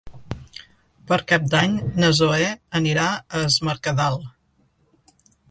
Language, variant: Catalan, Central